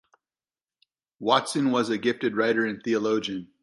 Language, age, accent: English, 50-59, United States English